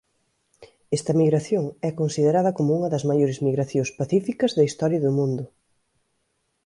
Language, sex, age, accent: Galician, female, 19-29, Central (gheada)